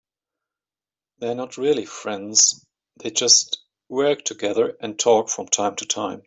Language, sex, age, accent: English, male, 50-59, United States English